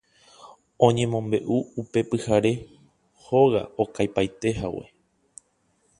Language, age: Guarani, 19-29